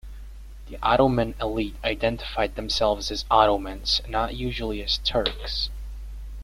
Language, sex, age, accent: English, male, under 19, Canadian English